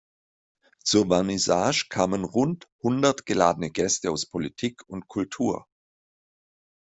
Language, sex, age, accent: German, male, 50-59, Deutschland Deutsch